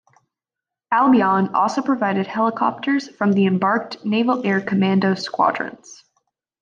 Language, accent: English, United States English